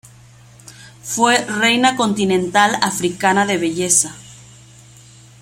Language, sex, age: Spanish, female, 30-39